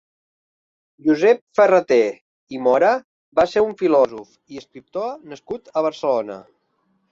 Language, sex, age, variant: Catalan, male, 40-49, Central